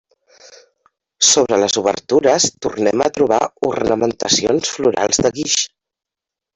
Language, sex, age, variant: Catalan, female, 40-49, Central